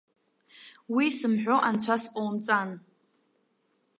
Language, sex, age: Abkhazian, female, 19-29